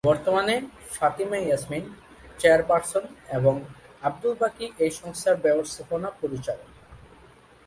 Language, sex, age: Bengali, male, 19-29